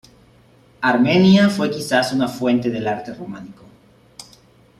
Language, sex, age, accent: Spanish, male, 30-39, México